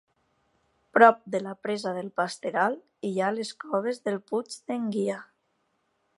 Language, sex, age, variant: Catalan, female, 19-29, Tortosí